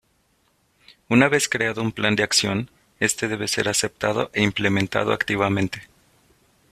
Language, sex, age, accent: Spanish, male, 19-29, México